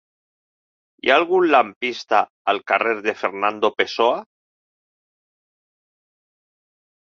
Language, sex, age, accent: Catalan, male, 50-59, valencià